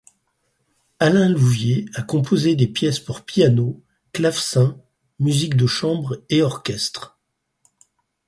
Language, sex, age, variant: French, male, 60-69, Français de métropole